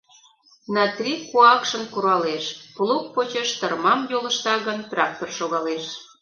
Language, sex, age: Mari, female, 40-49